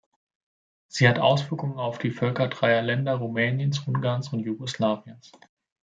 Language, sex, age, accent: German, male, 19-29, Deutschland Deutsch